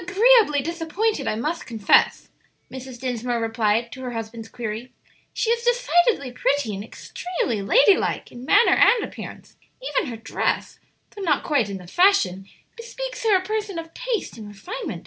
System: none